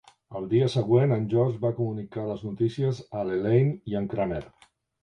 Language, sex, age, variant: Catalan, male, 60-69, Central